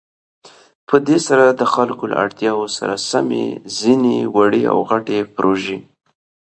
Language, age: Pashto, 19-29